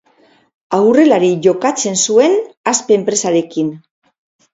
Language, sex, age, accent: Basque, female, 40-49, Mendebalekoa (Araba, Bizkaia, Gipuzkoako mendebaleko herri batzuk)